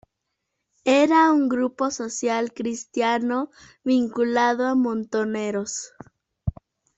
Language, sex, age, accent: Spanish, female, 19-29, México